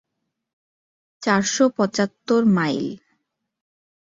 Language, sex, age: Bengali, female, 19-29